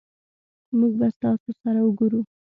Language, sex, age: Pashto, female, 19-29